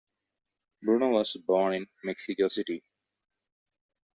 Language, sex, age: English, male, 30-39